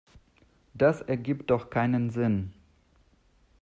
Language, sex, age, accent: German, male, 30-39, Deutschland Deutsch